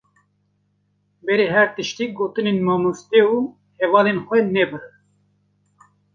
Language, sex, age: Kurdish, male, 50-59